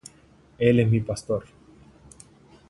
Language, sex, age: Spanish, male, 19-29